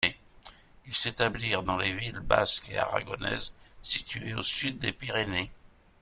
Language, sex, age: French, male, 70-79